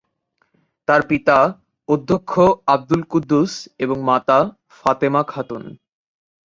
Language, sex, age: Bengali, male, 19-29